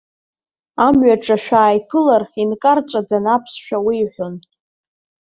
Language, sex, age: Abkhazian, female, 19-29